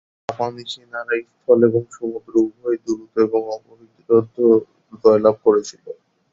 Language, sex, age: Bengali, male, 19-29